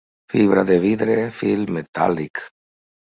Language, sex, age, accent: Catalan, male, 50-59, valencià